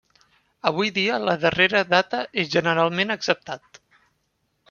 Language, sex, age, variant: Catalan, male, 19-29, Central